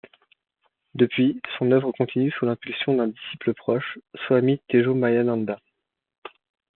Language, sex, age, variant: French, male, 19-29, Français de métropole